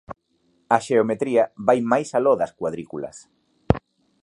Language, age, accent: Galician, 30-39, Normativo (estándar)